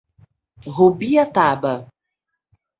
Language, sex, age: Portuguese, female, 40-49